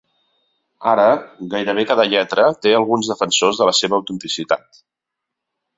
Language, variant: Catalan, Central